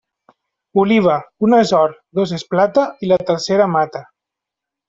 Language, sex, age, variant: Catalan, male, 30-39, Central